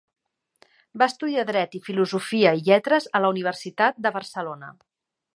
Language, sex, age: Catalan, female, 50-59